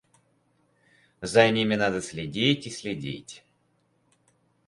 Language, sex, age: Russian, male, under 19